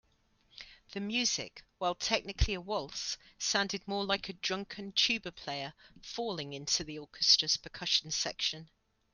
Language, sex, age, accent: English, female, 50-59, England English